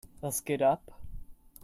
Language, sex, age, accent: German, male, 19-29, Deutschland Deutsch